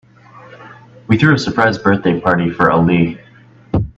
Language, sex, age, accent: English, male, 19-29, United States English